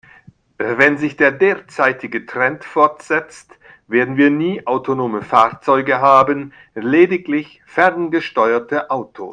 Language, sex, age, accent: German, male, 60-69, Deutschland Deutsch